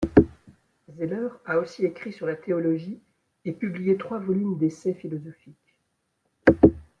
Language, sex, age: French, female, 60-69